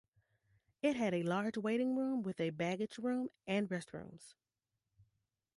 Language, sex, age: English, female, 30-39